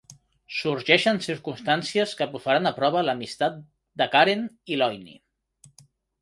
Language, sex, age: Catalan, male, 30-39